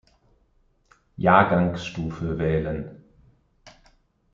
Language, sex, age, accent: German, male, 40-49, Deutschland Deutsch